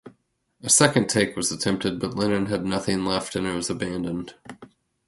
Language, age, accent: English, 30-39, United States English